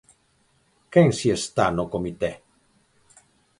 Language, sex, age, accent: Galician, male, 50-59, Oriental (común en zona oriental)